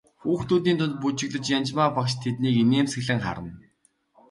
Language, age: Mongolian, 19-29